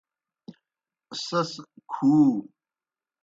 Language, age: Kohistani Shina, 60-69